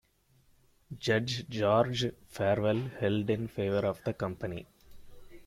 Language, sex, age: English, male, 30-39